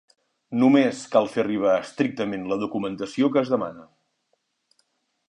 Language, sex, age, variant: Catalan, male, 40-49, Nord-Occidental